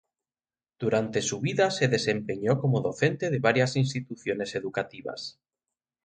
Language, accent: Spanish, España: Norte peninsular (Asturias, Castilla y León, Cantabria, País Vasco, Navarra, Aragón, La Rioja, Guadalajara, Cuenca)